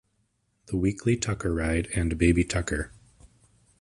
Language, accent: English, United States English